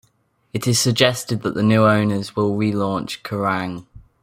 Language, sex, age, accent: English, male, under 19, England English